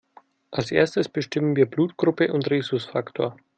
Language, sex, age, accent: German, male, 30-39, Deutschland Deutsch